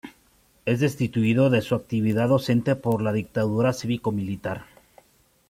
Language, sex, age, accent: Spanish, male, 19-29, México